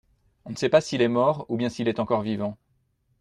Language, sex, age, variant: French, male, 40-49, Français de métropole